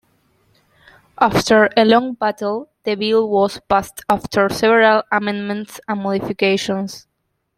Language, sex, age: English, female, 19-29